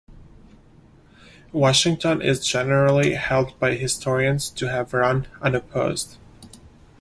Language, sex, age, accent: English, male, 19-29, United States English